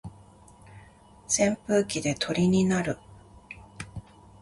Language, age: Japanese, 40-49